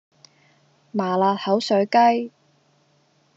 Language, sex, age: Cantonese, female, 19-29